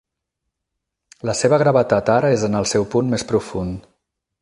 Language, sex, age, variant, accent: Catalan, male, 30-39, Central, central